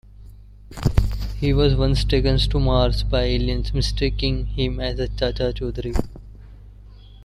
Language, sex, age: English, male, 19-29